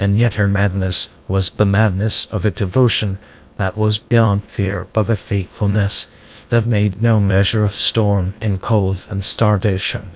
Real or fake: fake